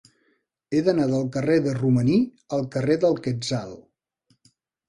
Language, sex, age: Catalan, male, 50-59